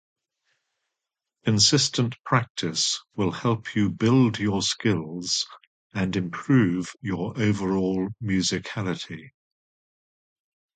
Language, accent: English, England English